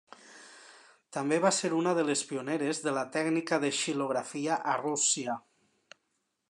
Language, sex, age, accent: Catalan, male, 30-39, valencià